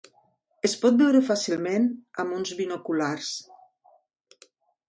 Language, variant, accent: Catalan, Nord-Occidental, nord-occidental